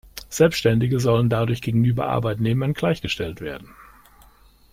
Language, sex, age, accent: German, male, 60-69, Deutschland Deutsch